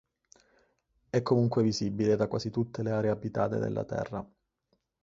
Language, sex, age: Italian, male, 19-29